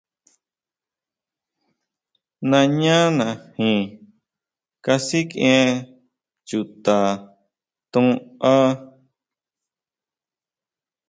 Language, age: Huautla Mazatec, 19-29